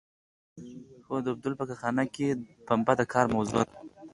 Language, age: Pashto, 19-29